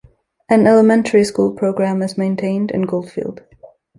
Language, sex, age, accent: English, female, 19-29, United States English